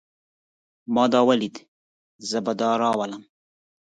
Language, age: Pashto, 30-39